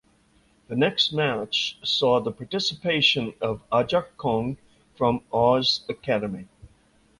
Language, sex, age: English, male, 60-69